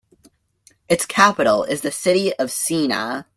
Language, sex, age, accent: English, male, under 19, Canadian English